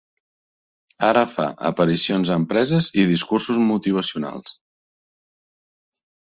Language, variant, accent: Catalan, Central, central